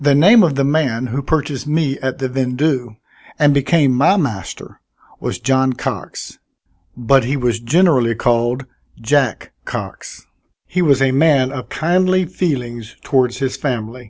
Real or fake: real